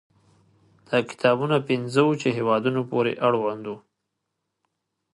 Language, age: Pashto, 30-39